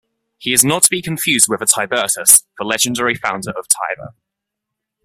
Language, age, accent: English, 19-29, England English